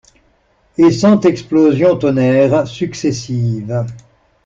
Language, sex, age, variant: French, male, 60-69, Français de métropole